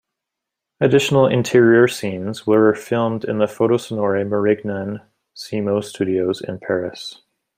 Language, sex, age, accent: English, male, 30-39, United States English